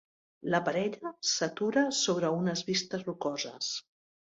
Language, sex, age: Catalan, female, 60-69